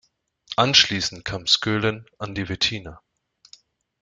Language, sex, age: German, male, 30-39